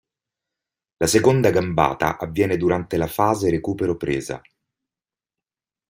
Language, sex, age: Italian, male, 40-49